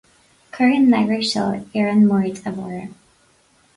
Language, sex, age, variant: Irish, female, 19-29, Gaeilge na Mumhan